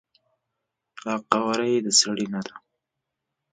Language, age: Pashto, 19-29